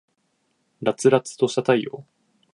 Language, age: Japanese, 19-29